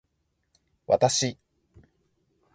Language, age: Japanese, 30-39